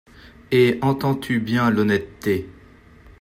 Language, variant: French, Français de métropole